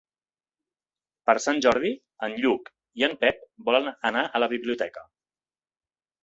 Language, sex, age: Catalan, male, 40-49